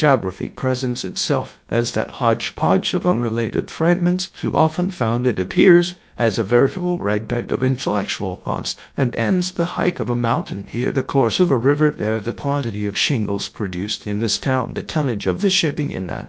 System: TTS, GlowTTS